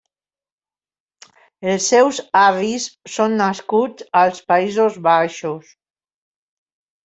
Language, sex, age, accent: Catalan, female, 60-69, valencià